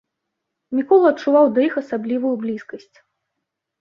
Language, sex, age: Belarusian, female, 19-29